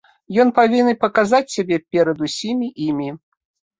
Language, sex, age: Belarusian, female, 40-49